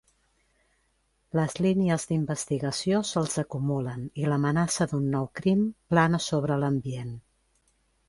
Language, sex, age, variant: Catalan, female, 50-59, Central